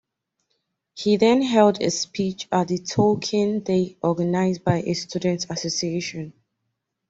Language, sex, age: English, female, 19-29